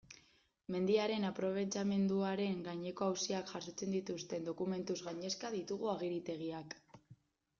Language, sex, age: Basque, female, 19-29